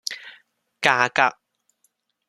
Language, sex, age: Cantonese, male, 30-39